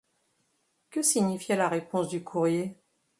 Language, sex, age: French, female, 50-59